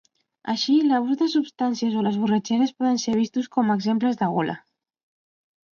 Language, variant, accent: Catalan, Central, central